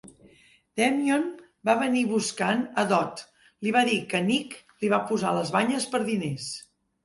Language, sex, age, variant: Catalan, female, 50-59, Central